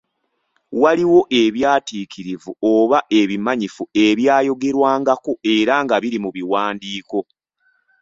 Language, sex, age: Ganda, male, 30-39